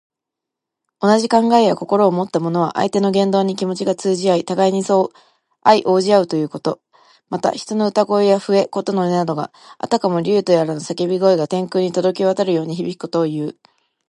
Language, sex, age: Japanese, female, 19-29